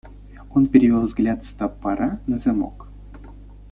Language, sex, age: Russian, male, 19-29